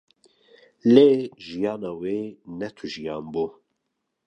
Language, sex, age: Kurdish, male, 30-39